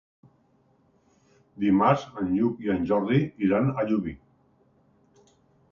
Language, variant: Catalan, Central